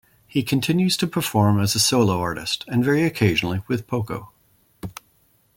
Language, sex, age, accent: English, male, 50-59, Canadian English